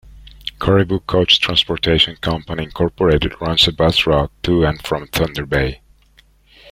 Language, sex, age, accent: English, male, 40-49, United States English